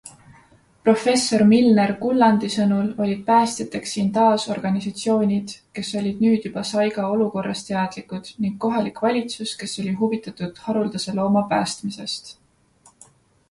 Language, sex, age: Estonian, female, 19-29